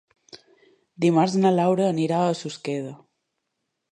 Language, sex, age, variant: Catalan, female, 19-29, Balear